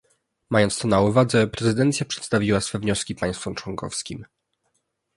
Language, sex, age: Polish, male, 19-29